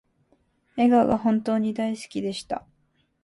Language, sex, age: Japanese, female, under 19